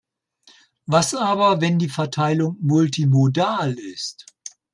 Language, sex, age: German, male, 60-69